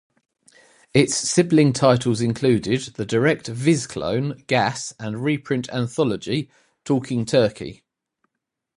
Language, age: English, 40-49